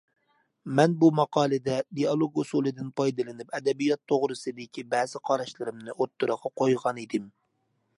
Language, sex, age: Uyghur, male, 30-39